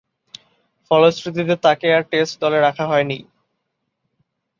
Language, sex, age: Bengali, male, 19-29